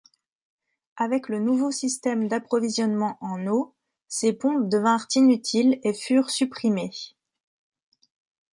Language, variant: French, Français de métropole